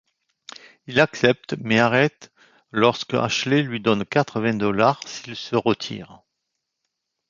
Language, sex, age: French, male, 50-59